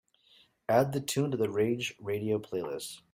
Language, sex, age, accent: English, male, 30-39, United States English